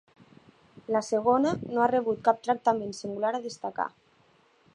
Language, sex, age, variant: Catalan, female, 19-29, Nord-Occidental